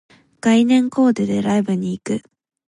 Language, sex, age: Japanese, female, 19-29